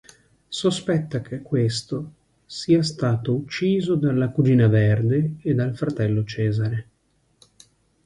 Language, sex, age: Italian, male, 30-39